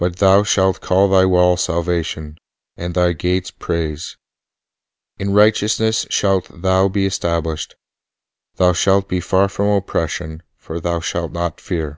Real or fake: real